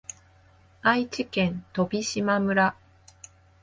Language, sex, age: Japanese, female, 30-39